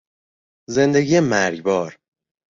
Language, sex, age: Persian, male, 19-29